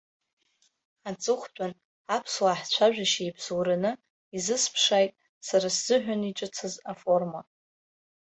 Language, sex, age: Abkhazian, female, under 19